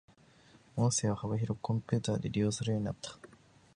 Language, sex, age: Japanese, male, 19-29